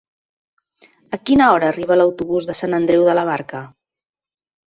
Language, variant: Catalan, Central